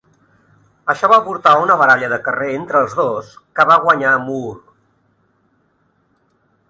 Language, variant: Catalan, Central